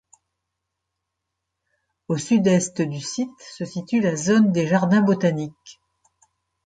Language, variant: French, Français de métropole